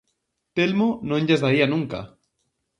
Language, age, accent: Galician, 19-29, Atlántico (seseo e gheada)